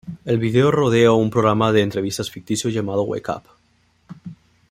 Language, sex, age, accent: Spanish, male, 19-29, México